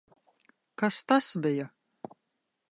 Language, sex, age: Latvian, female, 30-39